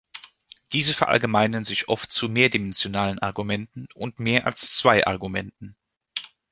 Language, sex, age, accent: German, male, 30-39, Deutschland Deutsch